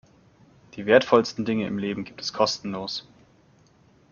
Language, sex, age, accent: German, male, 30-39, Deutschland Deutsch